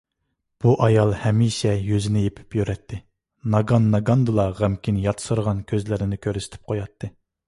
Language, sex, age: Uyghur, male, 19-29